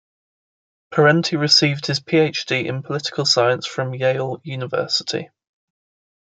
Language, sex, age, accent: English, male, 19-29, England English